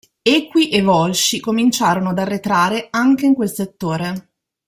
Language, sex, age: Italian, female, 30-39